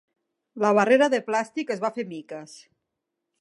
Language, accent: Catalan, central; nord-occidental